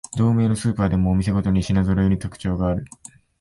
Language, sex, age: Japanese, male, 19-29